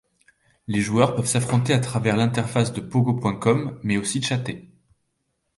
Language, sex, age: French, male, 30-39